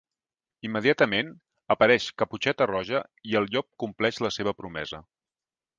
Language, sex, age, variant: Catalan, male, 50-59, Central